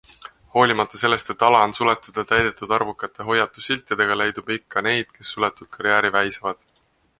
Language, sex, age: Estonian, male, 19-29